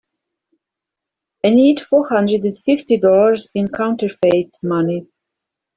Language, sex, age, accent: English, female, 50-59, Australian English